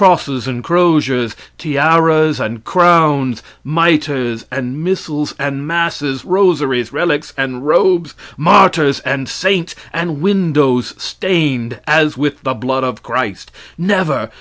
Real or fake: real